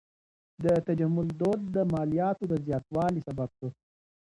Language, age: Pashto, 19-29